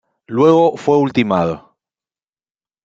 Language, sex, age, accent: Spanish, male, 40-49, Rioplatense: Argentina, Uruguay, este de Bolivia, Paraguay